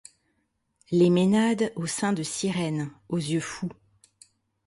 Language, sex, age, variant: French, female, 40-49, Français de métropole